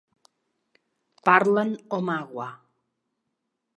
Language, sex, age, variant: Catalan, female, 40-49, Central